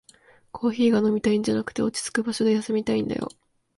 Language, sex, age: Japanese, female, 19-29